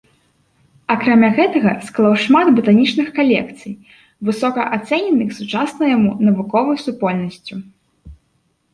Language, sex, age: Belarusian, female, 19-29